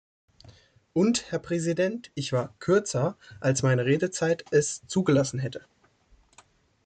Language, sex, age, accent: German, male, 19-29, Deutschland Deutsch